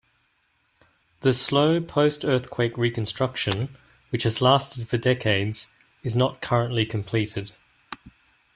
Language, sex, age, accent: English, male, 40-49, Australian English